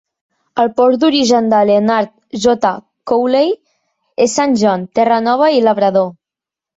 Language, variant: Catalan, Central